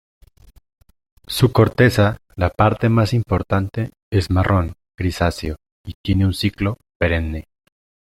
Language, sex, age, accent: Spanish, male, 19-29, Andino-Pacífico: Colombia, Perú, Ecuador, oeste de Bolivia y Venezuela andina